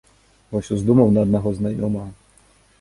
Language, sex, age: Belarusian, male, 30-39